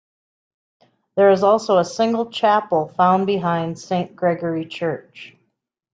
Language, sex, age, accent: English, female, 50-59, United States English